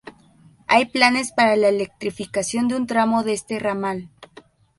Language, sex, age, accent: Spanish, female, 19-29, México